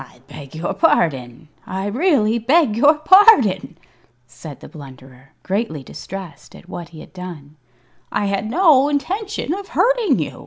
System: none